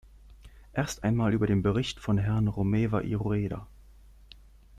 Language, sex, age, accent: German, male, 19-29, Deutschland Deutsch